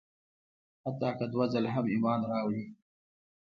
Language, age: Pashto, 30-39